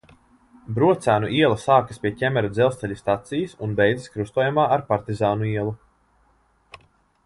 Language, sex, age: Latvian, male, 19-29